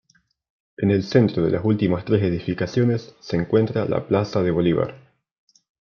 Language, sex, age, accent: Spanish, male, 19-29, Rioplatense: Argentina, Uruguay, este de Bolivia, Paraguay